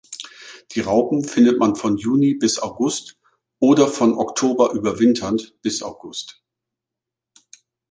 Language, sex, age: German, male, 50-59